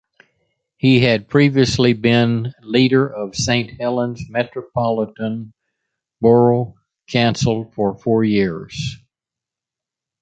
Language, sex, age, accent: English, male, 70-79, United States English